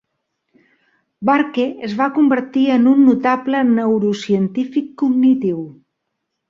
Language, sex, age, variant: Catalan, female, 50-59, Central